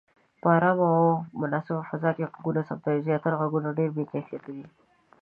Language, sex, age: Pashto, female, 19-29